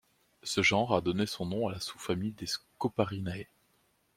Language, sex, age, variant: French, male, 19-29, Français de métropole